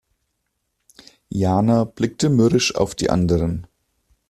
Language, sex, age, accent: German, male, 19-29, Deutschland Deutsch